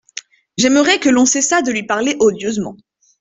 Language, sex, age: French, female, 19-29